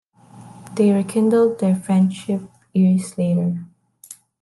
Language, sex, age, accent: English, female, 19-29, Filipino